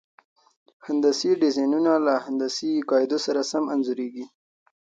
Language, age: Pashto, 19-29